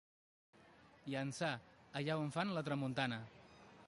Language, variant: Catalan, Central